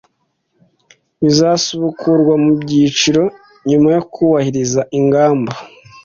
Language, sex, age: Kinyarwanda, male, 19-29